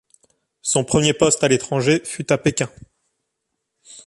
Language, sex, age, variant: French, male, 19-29, Français de métropole